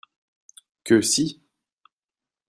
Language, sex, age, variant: French, male, 19-29, Français de métropole